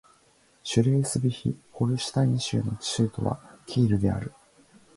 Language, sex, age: Japanese, male, under 19